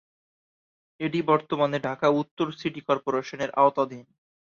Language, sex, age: Bengali, male, 19-29